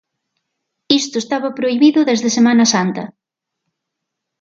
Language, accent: Galician, Atlántico (seseo e gheada); Normativo (estándar)